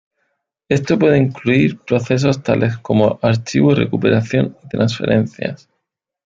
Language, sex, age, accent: Spanish, male, 40-49, España: Sur peninsular (Andalucia, Extremadura, Murcia)